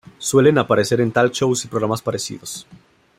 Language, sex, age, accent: Spanish, male, 19-29, México